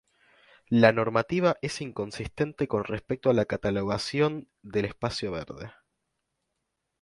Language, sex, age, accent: Spanish, male, under 19, Rioplatense: Argentina, Uruguay, este de Bolivia, Paraguay